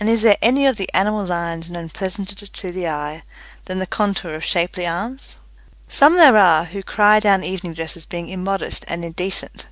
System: none